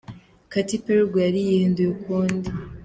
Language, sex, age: Kinyarwanda, female, under 19